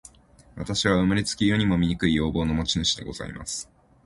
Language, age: Japanese, 19-29